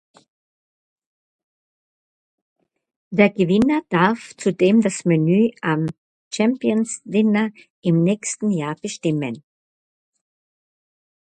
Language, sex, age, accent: German, female, 60-69, Österreichisches Deutsch